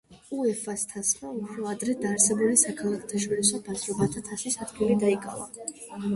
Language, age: Georgian, 30-39